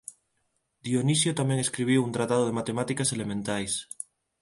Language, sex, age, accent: Galician, male, 19-29, Neofalante